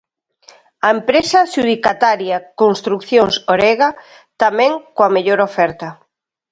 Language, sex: Galician, female